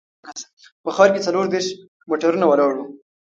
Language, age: Pashto, 19-29